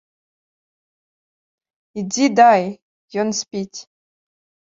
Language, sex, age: Belarusian, female, under 19